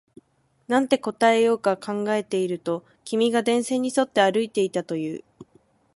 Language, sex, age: Japanese, female, 19-29